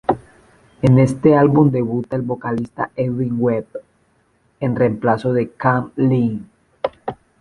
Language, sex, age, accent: Spanish, male, 30-39, Caribe: Cuba, Venezuela, Puerto Rico, República Dominicana, Panamá, Colombia caribeña, México caribeño, Costa del golfo de México